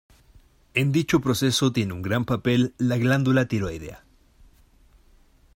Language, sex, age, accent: Spanish, male, 19-29, Chileno: Chile, Cuyo